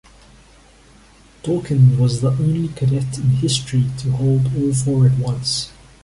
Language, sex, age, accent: English, male, 30-39, Southern African (South Africa, Zimbabwe, Namibia)